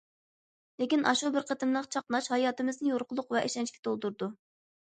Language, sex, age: Uyghur, female, under 19